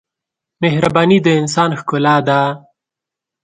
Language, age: Pashto, 19-29